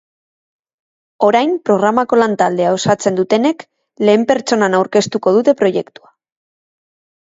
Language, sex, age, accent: Basque, female, 30-39, Mendebalekoa (Araba, Bizkaia, Gipuzkoako mendebaleko herri batzuk)